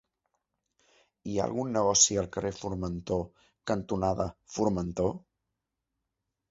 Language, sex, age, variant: Catalan, male, 30-39, Central